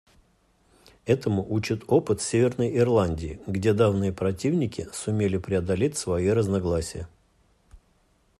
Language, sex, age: Russian, male, 40-49